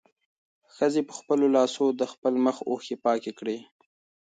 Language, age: Pashto, 19-29